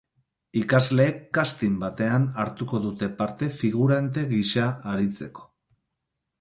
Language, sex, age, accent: Basque, male, 40-49, Mendebalekoa (Araba, Bizkaia, Gipuzkoako mendebaleko herri batzuk)